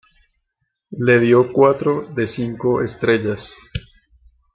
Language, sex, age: Spanish, male, 30-39